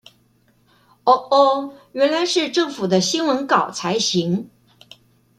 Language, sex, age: Chinese, female, 60-69